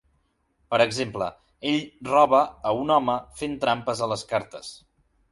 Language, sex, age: Catalan, male, 19-29